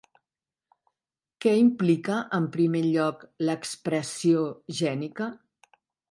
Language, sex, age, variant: Catalan, female, 60-69, Central